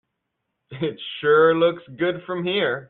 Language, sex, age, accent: English, male, 19-29, United States English